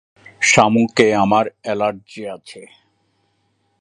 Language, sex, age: Bengali, male, 40-49